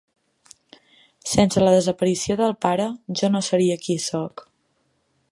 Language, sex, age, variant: Catalan, female, 19-29, Central